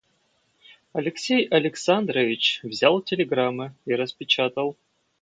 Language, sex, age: Russian, male, 19-29